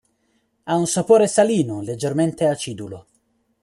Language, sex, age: Italian, male, 19-29